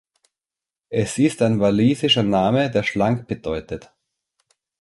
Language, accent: German, Österreichisches Deutsch